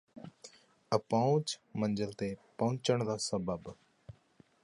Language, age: Punjabi, 30-39